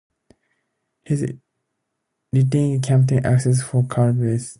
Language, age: English, 19-29